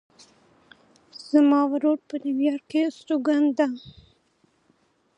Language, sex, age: Pashto, female, 19-29